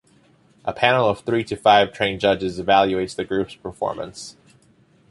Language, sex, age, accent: English, male, 19-29, United States English